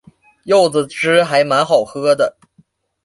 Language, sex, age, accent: Chinese, male, 19-29, 出生地：黑龙江省